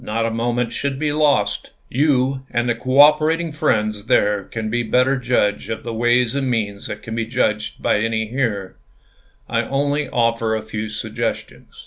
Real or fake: real